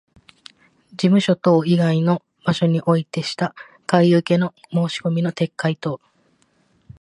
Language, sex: Japanese, female